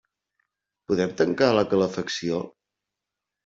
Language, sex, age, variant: Catalan, male, 19-29, Central